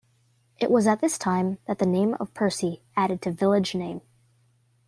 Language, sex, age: English, female, under 19